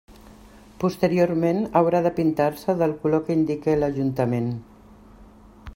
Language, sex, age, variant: Catalan, female, 60-69, Central